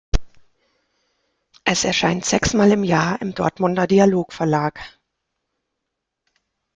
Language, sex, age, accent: German, female, 40-49, Deutschland Deutsch